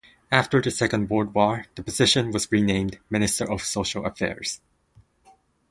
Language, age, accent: English, 19-29, United States English